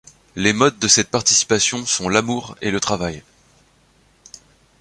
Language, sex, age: French, male, 30-39